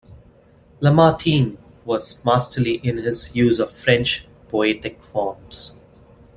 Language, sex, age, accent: English, male, 30-39, India and South Asia (India, Pakistan, Sri Lanka)